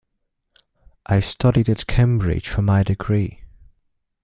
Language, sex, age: English, male, 19-29